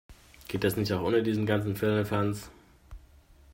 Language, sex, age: German, male, 30-39